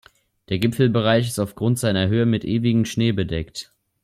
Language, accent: German, Deutschland Deutsch